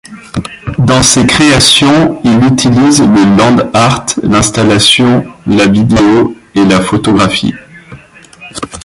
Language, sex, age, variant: French, male, 30-39, Français de métropole